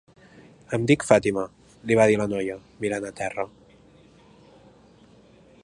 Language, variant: Catalan, Central